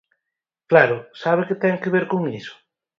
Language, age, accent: Galician, 19-29, Oriental (común en zona oriental)